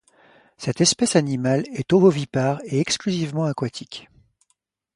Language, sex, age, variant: French, male, 40-49, Français de métropole